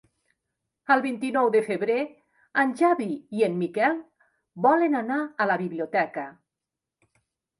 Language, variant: Catalan, Central